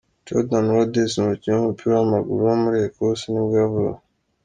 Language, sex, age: Kinyarwanda, male, under 19